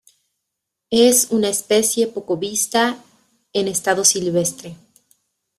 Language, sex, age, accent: Spanish, female, 19-29, Andino-Pacífico: Colombia, Perú, Ecuador, oeste de Bolivia y Venezuela andina